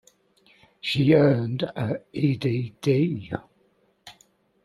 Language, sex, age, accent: English, male, 50-59, England English